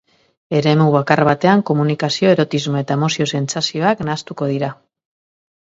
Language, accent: Basque, Mendebalekoa (Araba, Bizkaia, Gipuzkoako mendebaleko herri batzuk)